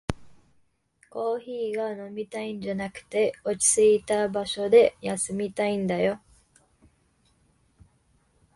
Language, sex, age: Japanese, female, under 19